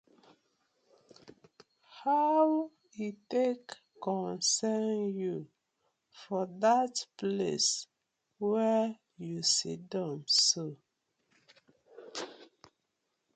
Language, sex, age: Nigerian Pidgin, female, 30-39